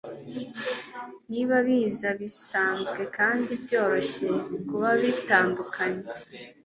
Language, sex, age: Kinyarwanda, female, 19-29